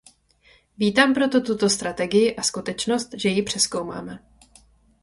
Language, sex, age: Czech, female, 19-29